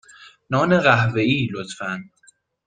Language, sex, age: Persian, male, 19-29